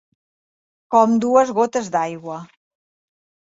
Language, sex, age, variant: Catalan, female, 60-69, Central